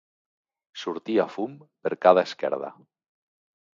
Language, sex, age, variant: Catalan, male, 40-49, Central